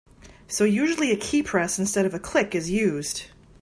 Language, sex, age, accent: English, female, 30-39, United States English